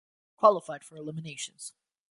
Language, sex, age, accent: English, female, under 19, United States English